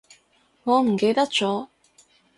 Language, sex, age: Cantonese, female, 19-29